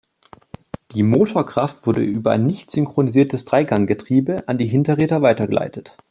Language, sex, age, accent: German, male, 19-29, Deutschland Deutsch